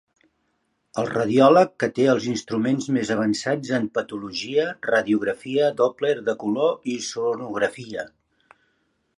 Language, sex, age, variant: Catalan, male, 60-69, Central